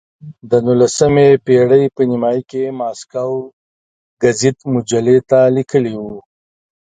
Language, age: Pashto, 40-49